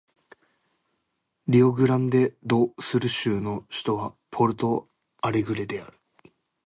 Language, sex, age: Japanese, male, 19-29